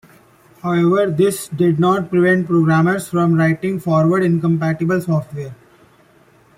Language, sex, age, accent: English, male, 19-29, India and South Asia (India, Pakistan, Sri Lanka)